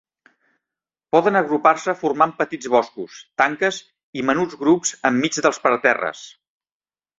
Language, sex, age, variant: Catalan, male, 50-59, Central